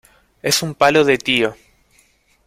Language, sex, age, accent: Spanish, male, 19-29, Rioplatense: Argentina, Uruguay, este de Bolivia, Paraguay